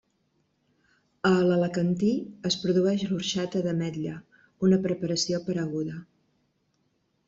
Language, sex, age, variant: Catalan, female, 50-59, Central